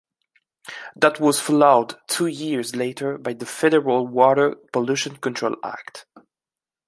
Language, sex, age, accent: English, male, 19-29, England English